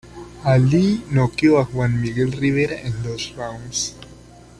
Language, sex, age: Spanish, male, 19-29